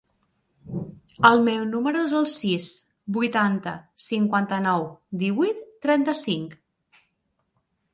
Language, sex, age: Catalan, female, 40-49